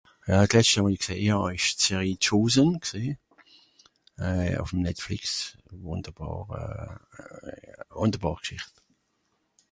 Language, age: Swiss German, 60-69